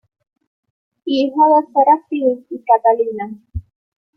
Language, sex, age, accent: Spanish, female, 30-39, Andino-Pacífico: Colombia, Perú, Ecuador, oeste de Bolivia y Venezuela andina